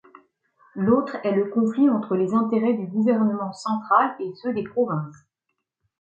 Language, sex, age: French, female, 40-49